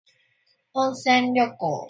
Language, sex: English, female